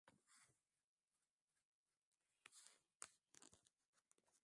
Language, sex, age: Swahili, female, 19-29